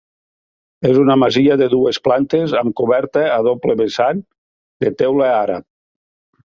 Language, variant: Catalan, Nord-Occidental